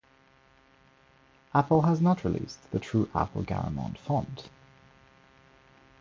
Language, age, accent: English, 30-39, England English